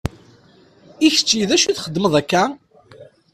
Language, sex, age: Kabyle, male, 30-39